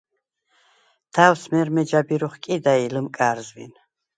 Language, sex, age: Svan, female, 70-79